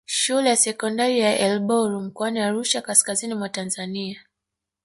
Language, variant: Swahili, Kiswahili cha Bara ya Tanzania